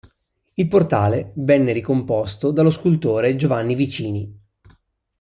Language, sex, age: Italian, male, 19-29